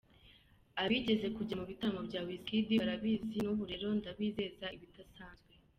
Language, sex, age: Kinyarwanda, female, under 19